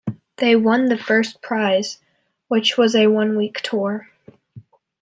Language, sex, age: English, female, under 19